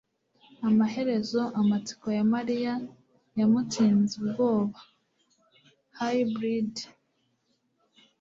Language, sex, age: Kinyarwanda, female, 19-29